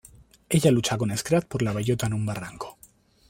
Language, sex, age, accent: Spanish, male, 19-29, España: Centro-Sur peninsular (Madrid, Toledo, Castilla-La Mancha)